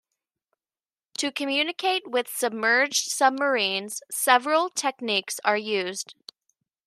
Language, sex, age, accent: English, male, 19-29, United States English